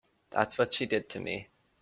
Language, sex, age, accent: English, male, under 19, United States English